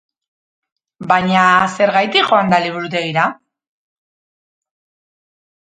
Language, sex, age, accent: Basque, female, 40-49, Mendebalekoa (Araba, Bizkaia, Gipuzkoako mendebaleko herri batzuk)